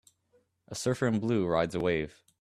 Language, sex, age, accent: English, male, 19-29, United States English